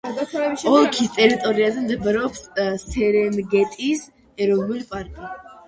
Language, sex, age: Georgian, female, under 19